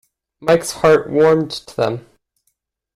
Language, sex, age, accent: English, male, 19-29, Canadian English